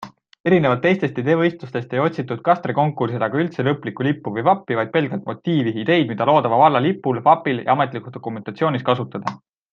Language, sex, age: Estonian, male, 19-29